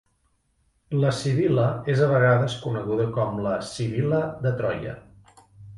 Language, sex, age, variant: Catalan, male, 40-49, Central